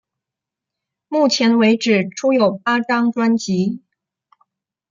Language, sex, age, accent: Chinese, female, 19-29, 出生地：广东省